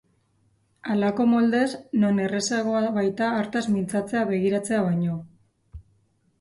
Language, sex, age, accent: Basque, female, 19-29, Mendebalekoa (Araba, Bizkaia, Gipuzkoako mendebaleko herri batzuk)